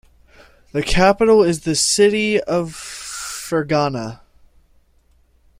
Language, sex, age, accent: English, male, 19-29, United States English